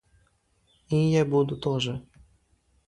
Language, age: Russian, under 19